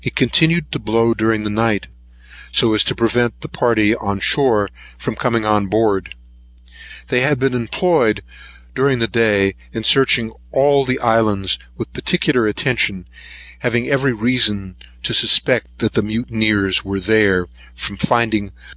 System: none